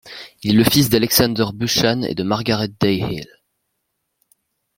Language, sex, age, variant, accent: French, male, under 19, Français d'Europe, Français de Belgique